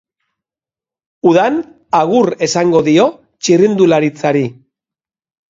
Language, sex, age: Basque, male, 50-59